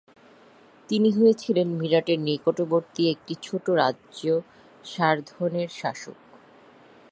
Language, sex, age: Bengali, female, 30-39